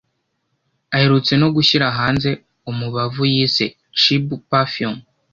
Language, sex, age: Kinyarwanda, male, under 19